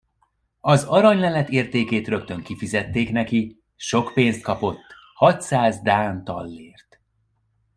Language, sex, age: Hungarian, male, 30-39